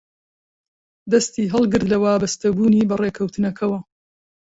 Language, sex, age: Central Kurdish, female, 50-59